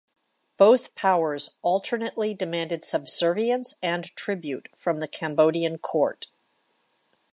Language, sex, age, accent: English, female, 50-59, United States English